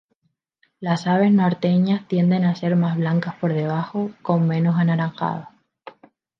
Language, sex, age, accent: Spanish, female, 19-29, España: Islas Canarias